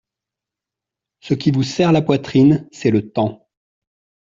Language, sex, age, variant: French, male, 30-39, Français de métropole